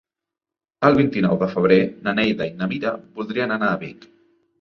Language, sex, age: Catalan, male, 19-29